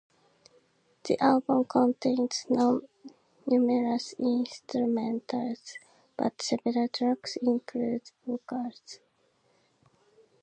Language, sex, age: English, female, under 19